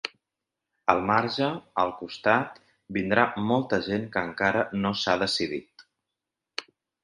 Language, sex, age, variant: Catalan, male, 30-39, Central